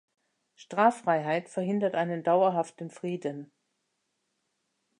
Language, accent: German, Deutschland Deutsch